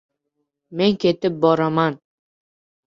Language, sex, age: Uzbek, male, under 19